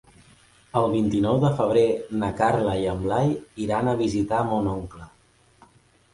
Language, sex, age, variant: Catalan, male, 30-39, Central